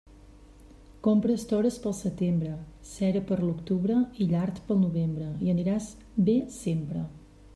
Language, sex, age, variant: Catalan, female, 40-49, Central